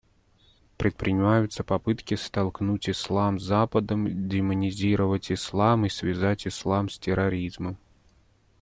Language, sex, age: Russian, male, 30-39